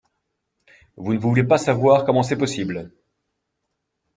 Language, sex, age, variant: French, male, 40-49, Français de métropole